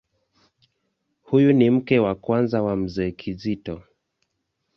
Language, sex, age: Swahili, male, 19-29